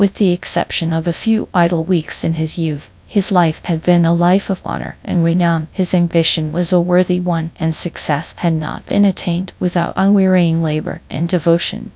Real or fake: fake